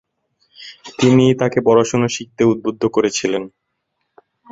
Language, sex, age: Bengali, male, 19-29